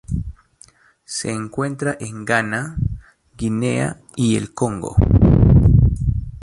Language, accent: Spanish, Andino-Pacífico: Colombia, Perú, Ecuador, oeste de Bolivia y Venezuela andina